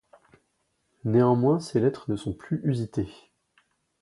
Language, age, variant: French, 40-49, Français de métropole